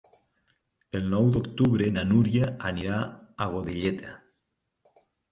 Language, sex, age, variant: Catalan, male, 40-49, Nord-Occidental